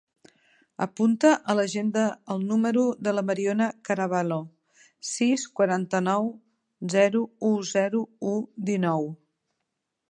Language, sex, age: Catalan, female, 50-59